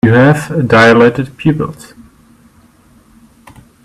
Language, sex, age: English, male, 30-39